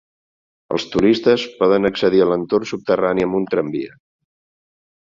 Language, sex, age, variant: Catalan, male, 50-59, Central